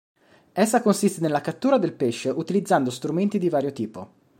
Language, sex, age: Italian, male, 30-39